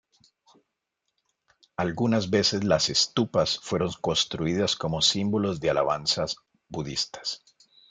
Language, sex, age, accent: Spanish, male, 40-49, Andino-Pacífico: Colombia, Perú, Ecuador, oeste de Bolivia y Venezuela andina